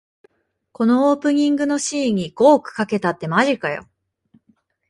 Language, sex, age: Japanese, female, 30-39